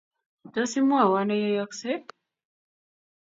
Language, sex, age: Kalenjin, female, 19-29